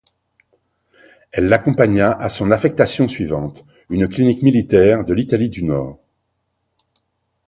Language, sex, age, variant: French, male, 60-69, Français de métropole